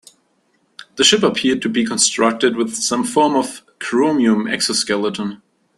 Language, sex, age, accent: English, male, 19-29, United States English